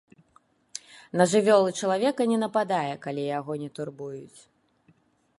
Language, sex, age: Belarusian, female, 30-39